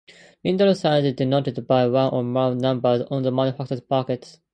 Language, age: English, under 19